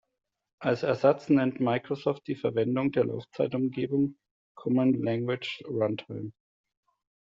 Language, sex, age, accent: German, male, 40-49, Deutschland Deutsch